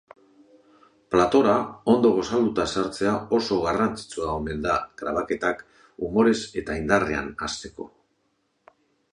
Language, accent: Basque, Mendebalekoa (Araba, Bizkaia, Gipuzkoako mendebaleko herri batzuk)